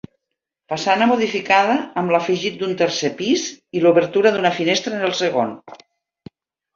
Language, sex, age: Catalan, female, 50-59